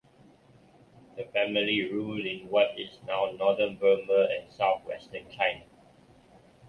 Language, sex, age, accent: English, male, 30-39, Malaysian English